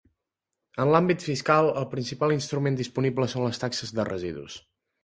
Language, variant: Catalan, Central